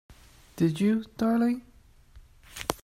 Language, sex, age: English, male, 19-29